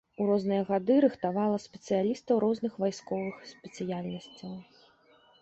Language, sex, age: Belarusian, female, 30-39